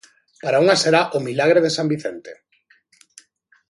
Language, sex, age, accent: Galician, male, 40-49, Normativo (estándar)